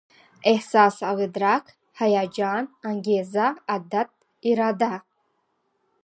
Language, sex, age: Pashto, female, 30-39